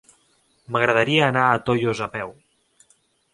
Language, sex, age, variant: Catalan, male, 19-29, Central